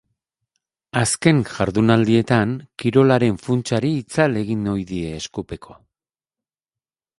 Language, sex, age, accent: Basque, male, 40-49, Erdialdekoa edo Nafarra (Gipuzkoa, Nafarroa)